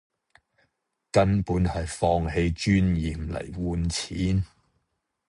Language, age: Cantonese, 40-49